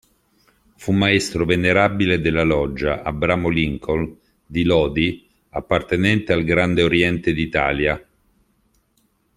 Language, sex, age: Italian, male, 50-59